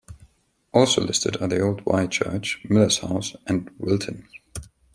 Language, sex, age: English, male, 19-29